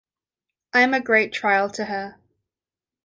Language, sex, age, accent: English, female, 19-29, Australian English